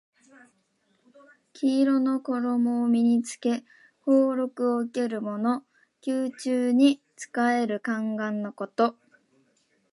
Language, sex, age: Japanese, female, 19-29